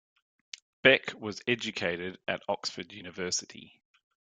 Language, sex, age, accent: English, male, 30-39, Australian English